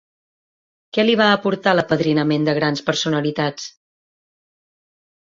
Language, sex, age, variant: Catalan, female, 40-49, Central